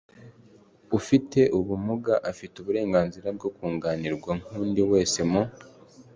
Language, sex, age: Kinyarwanda, male, 19-29